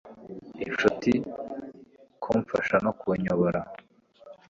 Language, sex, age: Kinyarwanda, male, 19-29